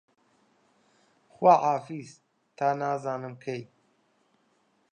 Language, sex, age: Central Kurdish, male, 19-29